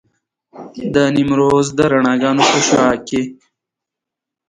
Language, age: Pashto, 30-39